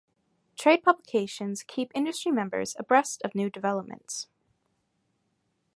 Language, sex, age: English, female, under 19